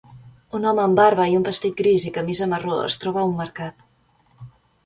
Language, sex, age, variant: Catalan, female, 30-39, Central